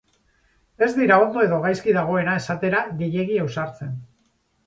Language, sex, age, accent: Basque, male, 50-59, Mendebalekoa (Araba, Bizkaia, Gipuzkoako mendebaleko herri batzuk)